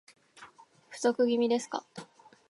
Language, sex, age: Japanese, female, 19-29